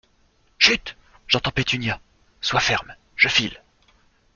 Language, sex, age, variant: French, male, 40-49, Français de métropole